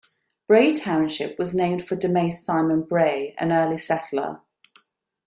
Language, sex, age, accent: English, female, 40-49, England English